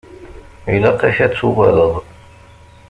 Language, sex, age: Kabyle, male, 40-49